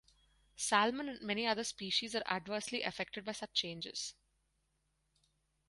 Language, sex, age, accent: English, female, 19-29, India and South Asia (India, Pakistan, Sri Lanka)